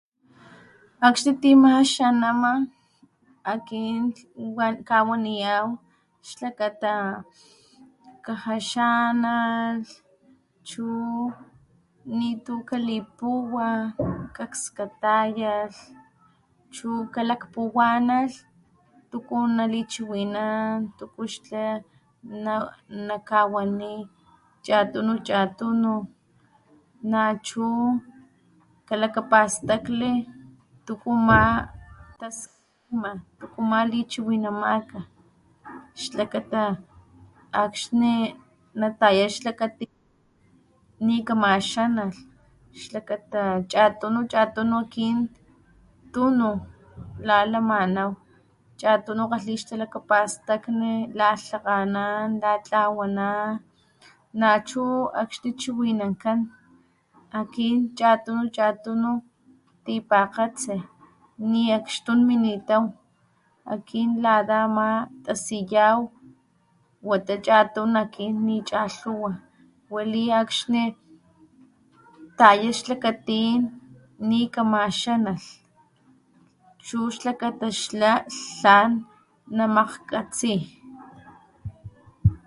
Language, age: Papantla Totonac, 30-39